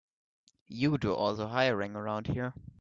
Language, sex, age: English, male, under 19